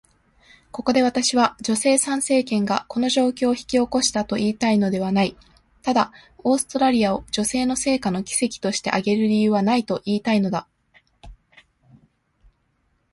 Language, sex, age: Japanese, female, 19-29